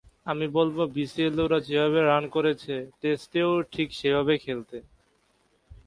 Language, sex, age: Bengali, male, 19-29